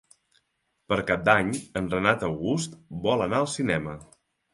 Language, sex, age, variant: Catalan, male, 40-49, Central